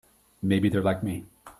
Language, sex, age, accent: English, male, 40-49, United States English